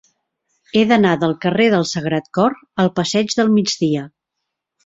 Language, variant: Catalan, Central